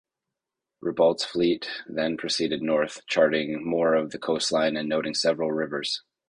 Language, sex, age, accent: English, male, 30-39, Canadian English